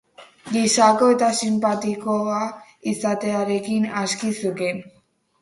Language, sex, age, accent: Basque, female, under 19, Mendebalekoa (Araba, Bizkaia, Gipuzkoako mendebaleko herri batzuk)